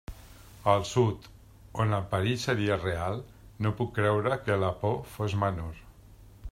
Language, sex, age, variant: Catalan, male, 50-59, Central